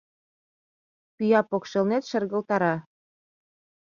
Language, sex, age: Mari, female, 30-39